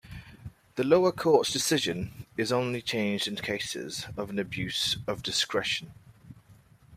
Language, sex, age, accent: English, male, 30-39, England English